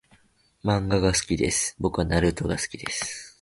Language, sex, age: Japanese, male, 19-29